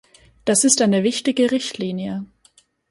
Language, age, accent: German, 19-29, Österreichisches Deutsch